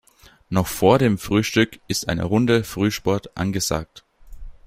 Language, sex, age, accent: German, male, 19-29, Österreichisches Deutsch